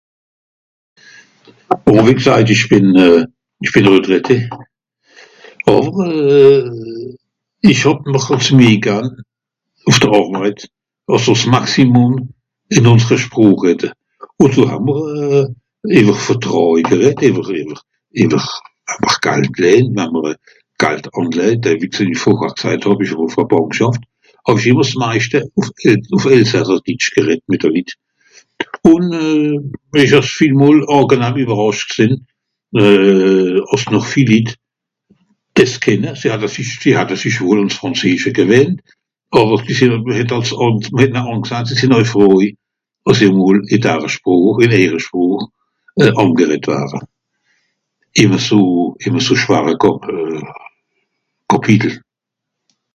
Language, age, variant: Swiss German, 70-79, Nordniederàlemmànisch (Rishoffe, Zàwere, Bùsswìller, Hawenau, Brüemt, Stroossbùri, Molse, Dàmbàch, Schlettstàtt, Pfàlzbùri usw.)